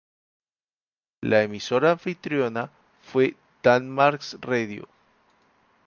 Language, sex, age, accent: Spanish, male, 30-39, Andino-Pacífico: Colombia, Perú, Ecuador, oeste de Bolivia y Venezuela andina